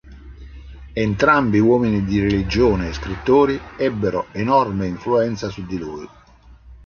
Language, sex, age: Italian, male, 50-59